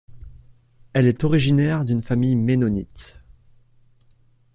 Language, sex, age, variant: French, male, under 19, Français de métropole